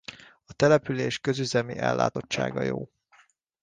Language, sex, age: Hungarian, male, 30-39